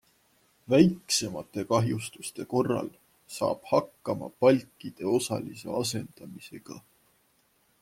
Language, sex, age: Estonian, male, 19-29